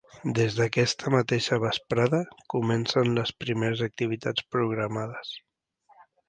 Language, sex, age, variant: Catalan, male, 30-39, Central